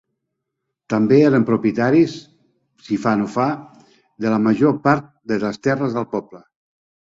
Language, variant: Catalan, Nord-Occidental